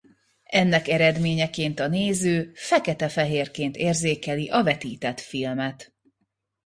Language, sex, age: Hungarian, female, 30-39